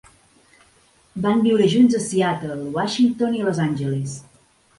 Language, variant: Catalan, Central